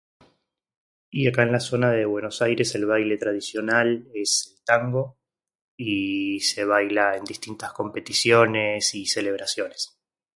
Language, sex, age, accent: Spanish, male, 30-39, Rioplatense: Argentina, Uruguay, este de Bolivia, Paraguay